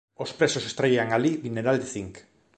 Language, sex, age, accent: Galician, male, 30-39, Normativo (estándar)